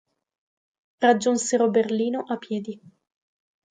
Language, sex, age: Italian, female, 19-29